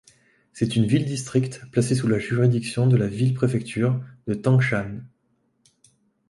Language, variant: French, Français de métropole